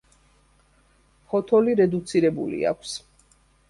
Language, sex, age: Georgian, female, 50-59